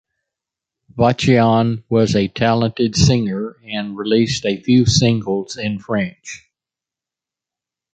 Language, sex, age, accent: English, male, 70-79, United States English